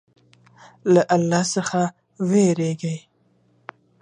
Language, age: Pashto, 19-29